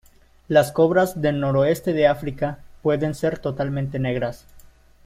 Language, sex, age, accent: Spanish, male, 19-29, México